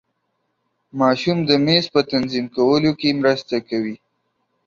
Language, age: Pashto, 19-29